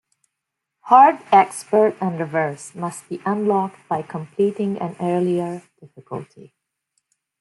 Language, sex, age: English, female, 40-49